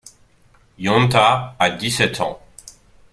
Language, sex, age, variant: French, male, 30-39, Français de métropole